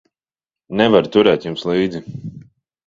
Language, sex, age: Latvian, male, 30-39